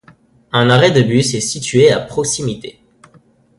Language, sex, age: French, male, under 19